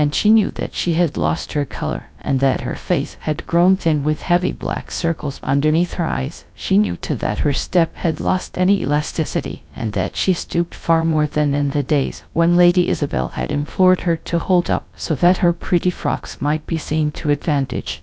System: TTS, GradTTS